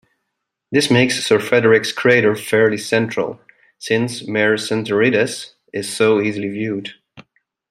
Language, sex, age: English, male, 30-39